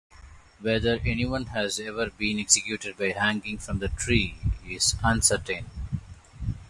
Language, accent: English, India and South Asia (India, Pakistan, Sri Lanka)